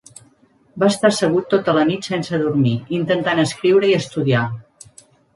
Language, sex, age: Catalan, female, 50-59